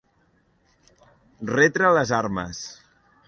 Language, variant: Catalan, Central